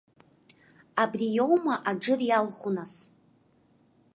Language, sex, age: Abkhazian, female, under 19